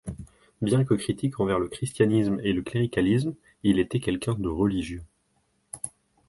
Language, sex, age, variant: French, male, 19-29, Français de métropole